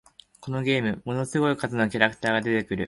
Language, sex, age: Japanese, male, under 19